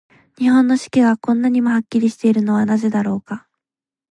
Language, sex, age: Japanese, female, 19-29